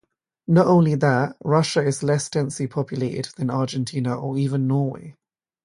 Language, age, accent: English, 19-29, England English; London English